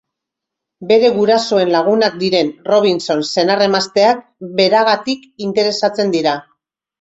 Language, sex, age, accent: Basque, female, 50-59, Mendebalekoa (Araba, Bizkaia, Gipuzkoako mendebaleko herri batzuk)